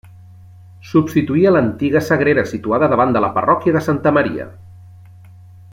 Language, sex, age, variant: Catalan, male, 40-49, Central